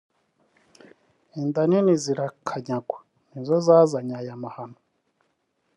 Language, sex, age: Kinyarwanda, male, 19-29